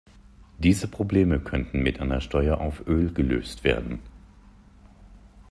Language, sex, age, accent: German, male, 40-49, Deutschland Deutsch